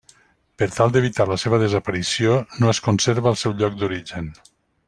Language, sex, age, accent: Catalan, male, 50-59, valencià